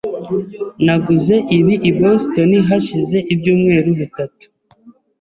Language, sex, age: Kinyarwanda, male, 30-39